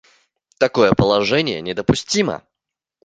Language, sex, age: Russian, male, 19-29